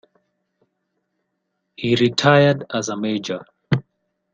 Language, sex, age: English, male, 19-29